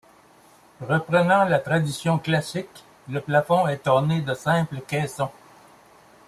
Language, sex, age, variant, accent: French, male, 60-69, Français d'Amérique du Nord, Français du Canada